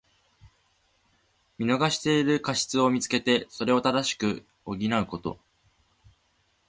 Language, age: Japanese, 19-29